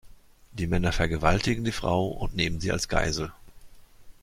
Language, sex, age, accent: German, male, 50-59, Deutschland Deutsch